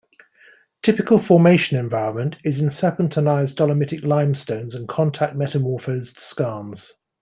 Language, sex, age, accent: English, male, 50-59, England English